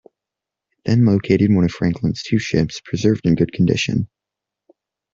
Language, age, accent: English, under 19, United States English